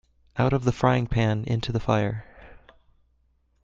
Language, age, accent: English, 19-29, United States English